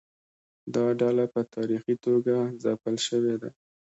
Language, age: Pashto, 19-29